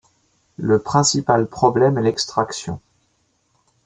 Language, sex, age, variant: French, male, 30-39, Français de métropole